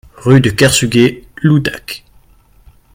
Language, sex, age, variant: French, male, 19-29, Français de métropole